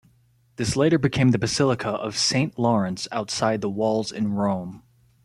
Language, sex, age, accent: English, male, 19-29, United States English